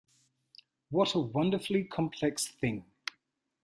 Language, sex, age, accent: English, male, 30-39, Australian English